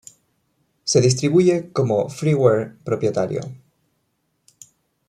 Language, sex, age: Spanish, male, 19-29